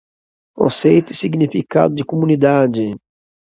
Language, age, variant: Portuguese, 40-49, Portuguese (Brasil)